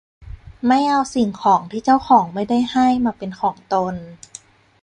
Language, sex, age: Thai, female, 30-39